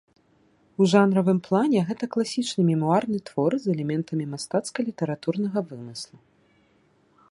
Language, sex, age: Belarusian, female, 30-39